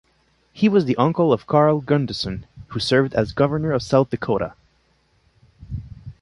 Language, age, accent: English, 19-29, Canadian English